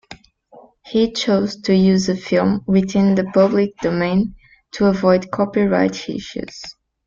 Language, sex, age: English, female, 19-29